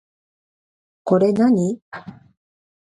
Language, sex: Japanese, female